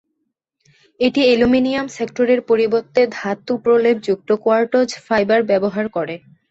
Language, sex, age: Bengali, female, 19-29